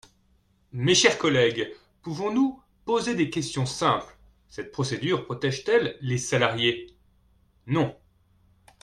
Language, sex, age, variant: French, male, 30-39, Français de métropole